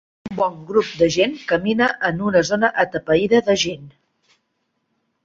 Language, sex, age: Catalan, female, 50-59